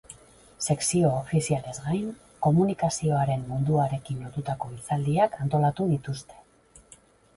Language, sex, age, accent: Basque, female, 50-59, Mendebalekoa (Araba, Bizkaia, Gipuzkoako mendebaleko herri batzuk)